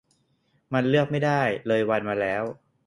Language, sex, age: Thai, male, 19-29